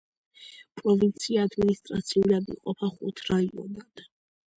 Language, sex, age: Georgian, female, under 19